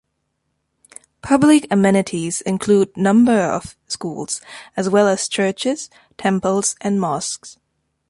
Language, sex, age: English, female, 19-29